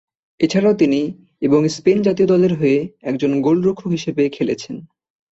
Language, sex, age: Bengali, male, 19-29